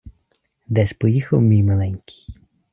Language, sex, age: Ukrainian, male, 30-39